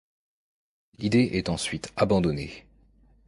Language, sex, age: French, male, 19-29